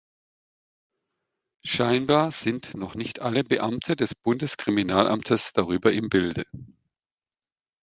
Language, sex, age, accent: German, male, 50-59, Deutschland Deutsch